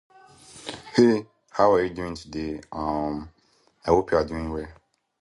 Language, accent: English, United States English